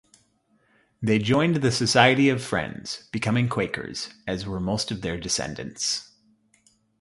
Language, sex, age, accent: English, male, 30-39, United States English